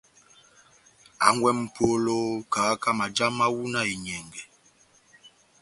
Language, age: Batanga, 40-49